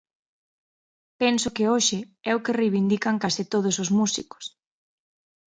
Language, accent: Galician, Atlántico (seseo e gheada)